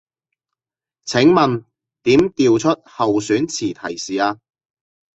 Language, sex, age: Cantonese, male, 40-49